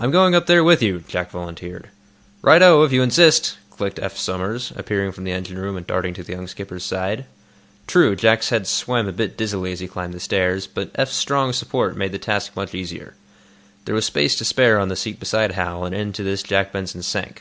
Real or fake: real